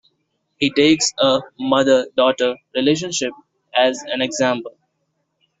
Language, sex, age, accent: English, male, under 19, India and South Asia (India, Pakistan, Sri Lanka)